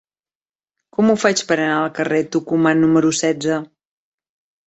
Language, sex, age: Catalan, female, 40-49